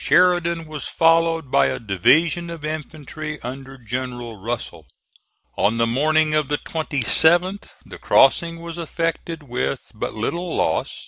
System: none